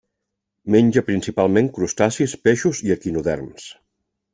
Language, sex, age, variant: Catalan, male, 50-59, Central